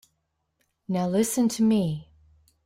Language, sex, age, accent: English, female, 50-59, United States English